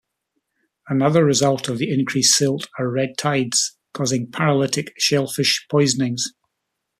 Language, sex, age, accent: English, male, 60-69, Scottish English